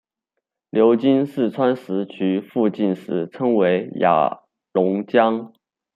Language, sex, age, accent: Chinese, male, 19-29, 出生地：四川省